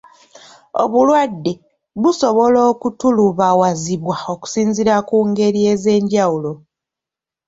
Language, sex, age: Ganda, female, 19-29